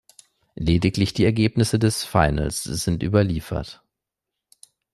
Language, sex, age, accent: German, male, 19-29, Deutschland Deutsch